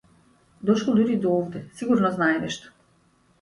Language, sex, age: Macedonian, female, 40-49